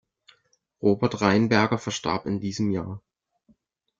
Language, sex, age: German, male, 19-29